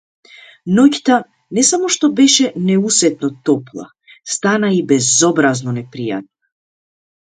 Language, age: Macedonian, under 19